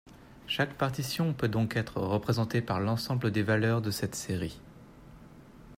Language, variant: French, Français de métropole